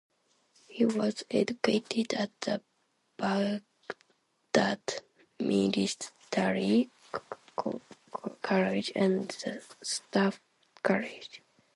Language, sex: English, female